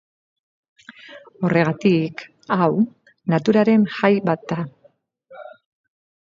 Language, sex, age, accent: Basque, female, 50-59, Mendebalekoa (Araba, Bizkaia, Gipuzkoako mendebaleko herri batzuk)